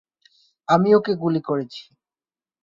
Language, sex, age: Bengali, male, 19-29